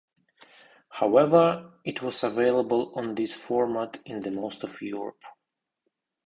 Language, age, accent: English, 19-29, Russian